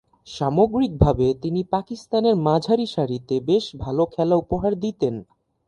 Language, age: Bengali, 19-29